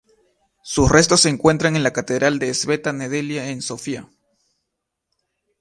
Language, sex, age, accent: Spanish, male, 30-39, Andino-Pacífico: Colombia, Perú, Ecuador, oeste de Bolivia y Venezuela andina